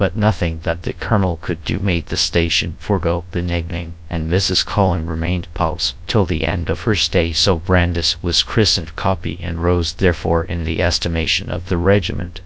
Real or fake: fake